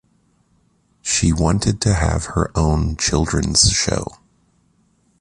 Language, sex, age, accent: English, male, 30-39, Canadian English